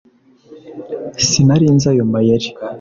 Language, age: Kinyarwanda, 19-29